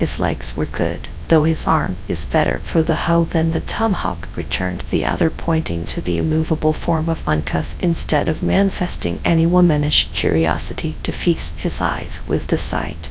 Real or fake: fake